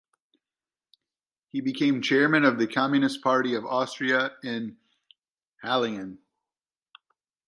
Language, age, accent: English, 50-59, United States English